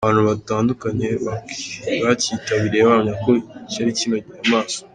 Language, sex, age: Kinyarwanda, male, under 19